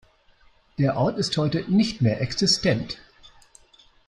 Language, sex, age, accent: German, male, 60-69, Deutschland Deutsch